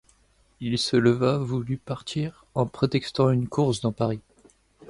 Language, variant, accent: French, Français de métropole, Parisien